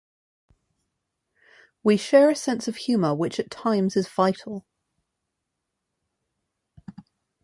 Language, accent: English, England English